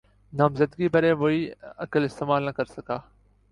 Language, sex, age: Urdu, male, 19-29